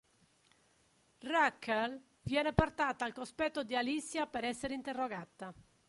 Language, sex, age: Italian, female, 50-59